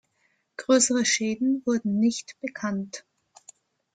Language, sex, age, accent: German, female, 19-29, Österreichisches Deutsch